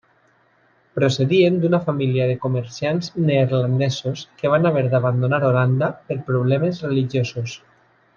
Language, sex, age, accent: Catalan, male, 30-39, valencià